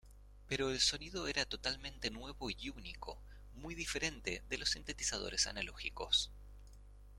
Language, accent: Spanish, Rioplatense: Argentina, Uruguay, este de Bolivia, Paraguay